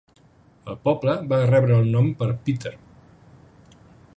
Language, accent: Catalan, central; valencià